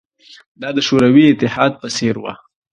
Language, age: Pashto, 19-29